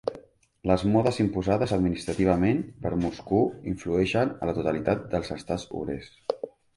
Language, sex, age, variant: Catalan, male, 40-49, Central